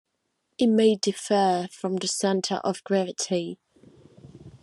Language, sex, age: English, female, 19-29